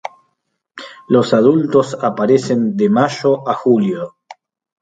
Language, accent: Spanish, Rioplatense: Argentina, Uruguay, este de Bolivia, Paraguay